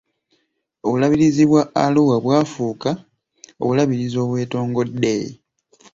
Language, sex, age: Ganda, male, 19-29